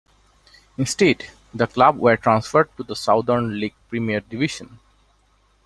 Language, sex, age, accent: English, male, 19-29, India and South Asia (India, Pakistan, Sri Lanka)